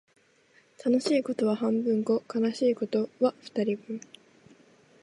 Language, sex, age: Japanese, female, 19-29